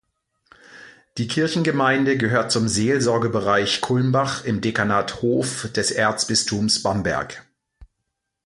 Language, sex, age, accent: German, male, 40-49, Deutschland Deutsch